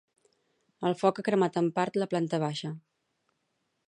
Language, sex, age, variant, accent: Catalan, female, 40-49, Central, central